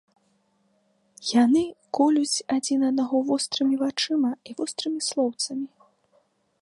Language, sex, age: Belarusian, female, 19-29